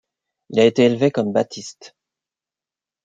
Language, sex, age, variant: French, male, 50-59, Français de métropole